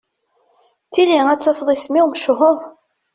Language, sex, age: Kabyle, female, 30-39